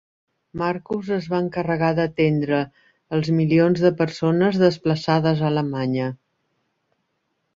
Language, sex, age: Catalan, female, 60-69